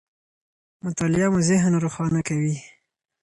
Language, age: Pashto, 19-29